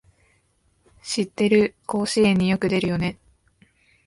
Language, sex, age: Japanese, female, 19-29